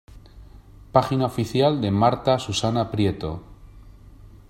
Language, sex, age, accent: Spanish, male, 50-59, España: Norte peninsular (Asturias, Castilla y León, Cantabria, País Vasco, Navarra, Aragón, La Rioja, Guadalajara, Cuenca)